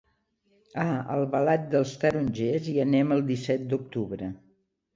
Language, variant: Catalan, Nord-Occidental